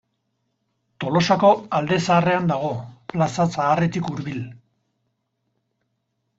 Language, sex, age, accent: Basque, male, 50-59, Erdialdekoa edo Nafarra (Gipuzkoa, Nafarroa)